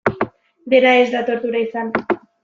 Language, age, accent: Basque, under 19, Mendebalekoa (Araba, Bizkaia, Gipuzkoako mendebaleko herri batzuk)